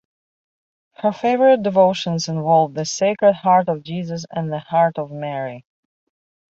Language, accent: English, United States English